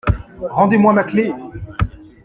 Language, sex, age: French, male, 19-29